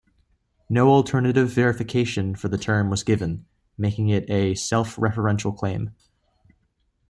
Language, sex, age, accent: English, male, 19-29, United States English